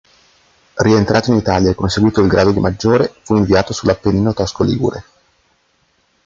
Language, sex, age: Italian, male, 40-49